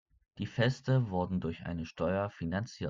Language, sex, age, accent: German, male, under 19, Deutschland Deutsch